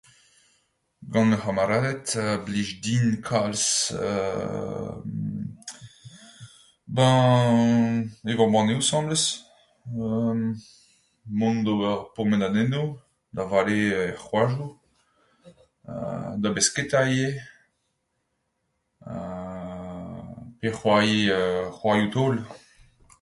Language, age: Breton, 19-29